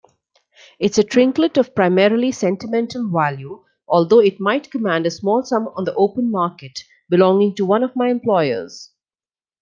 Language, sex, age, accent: English, female, 40-49, India and South Asia (India, Pakistan, Sri Lanka)